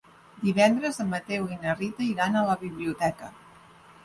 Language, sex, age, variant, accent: Catalan, female, 50-59, Nord-Occidental, Empordanès